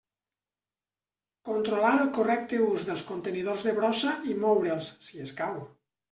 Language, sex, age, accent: Catalan, male, 50-59, valencià